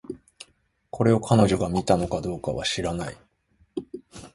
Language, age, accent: Japanese, 30-39, 関西